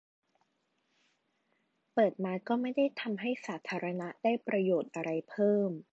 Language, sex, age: Thai, female, 19-29